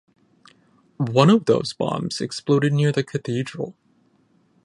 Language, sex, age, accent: English, male, 19-29, United States English